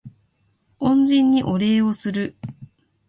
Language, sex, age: Japanese, female, 30-39